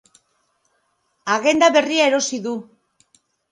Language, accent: Basque, Erdialdekoa edo Nafarra (Gipuzkoa, Nafarroa)